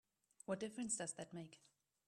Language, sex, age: English, female, 30-39